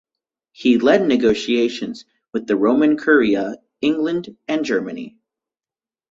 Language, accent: English, United States English